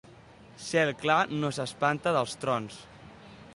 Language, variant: Catalan, Central